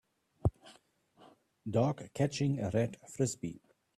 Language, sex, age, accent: English, male, 60-69, Southern African (South Africa, Zimbabwe, Namibia)